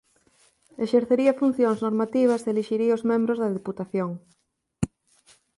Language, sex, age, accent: Galician, female, 30-39, Atlántico (seseo e gheada)